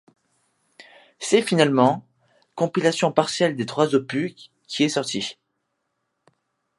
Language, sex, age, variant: French, male, under 19, Français de métropole